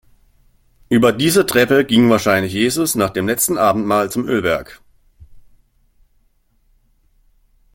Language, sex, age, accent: German, male, 19-29, Deutschland Deutsch